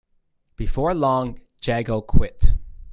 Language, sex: English, male